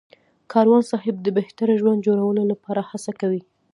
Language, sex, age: Pashto, female, 19-29